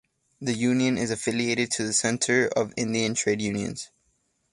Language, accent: English, United States English